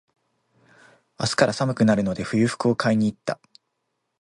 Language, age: Japanese, 19-29